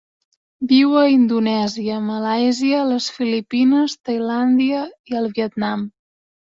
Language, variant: Catalan, Central